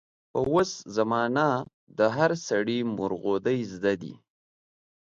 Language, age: Pashto, 19-29